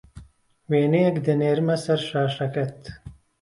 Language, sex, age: Central Kurdish, male, 40-49